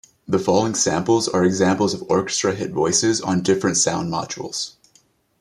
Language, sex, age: English, male, 30-39